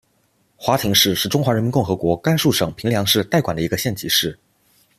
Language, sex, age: Chinese, male, under 19